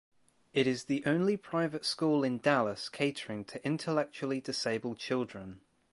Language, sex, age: English, male, 19-29